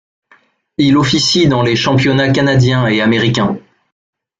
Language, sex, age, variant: French, male, 19-29, Français de métropole